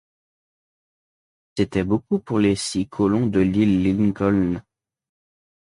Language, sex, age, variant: French, male, under 19, Français de métropole